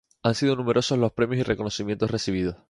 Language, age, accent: Spanish, 19-29, España: Islas Canarias